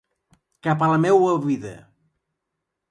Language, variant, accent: Catalan, Central, central